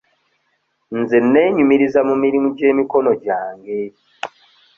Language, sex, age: Ganda, male, 30-39